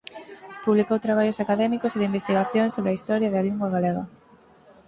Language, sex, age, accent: Galician, female, 19-29, Central (gheada)